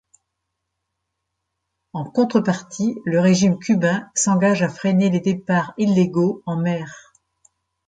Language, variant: French, Français de métropole